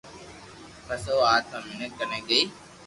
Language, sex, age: Loarki, female, under 19